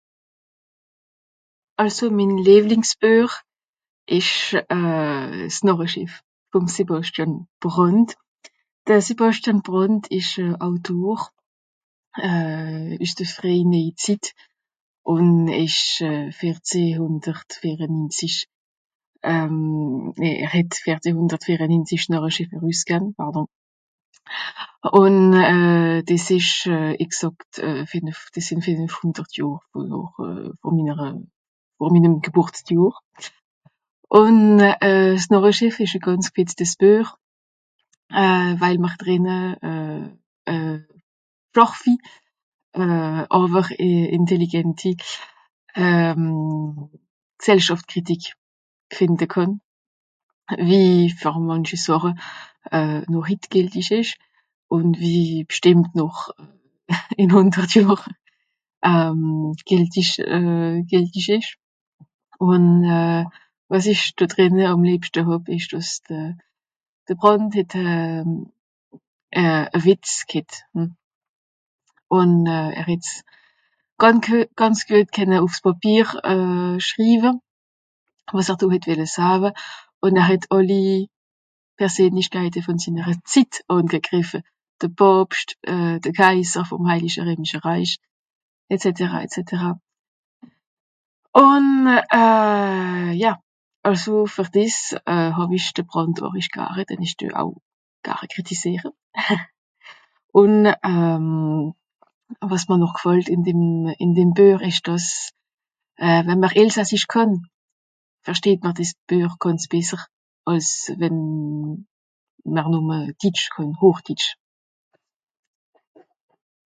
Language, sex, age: Swiss German, female, 30-39